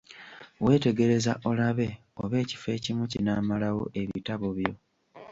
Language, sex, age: Ganda, male, 19-29